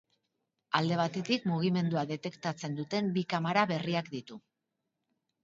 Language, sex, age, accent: Basque, female, 50-59, Erdialdekoa edo Nafarra (Gipuzkoa, Nafarroa)